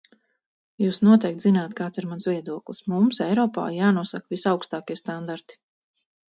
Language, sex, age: Latvian, female, 40-49